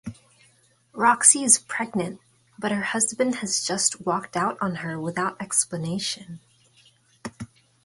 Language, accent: English, United States English